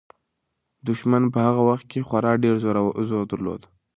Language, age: Pashto, under 19